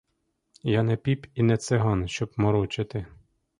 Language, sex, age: Ukrainian, male, 19-29